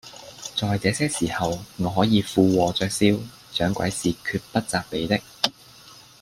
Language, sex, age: Cantonese, male, 19-29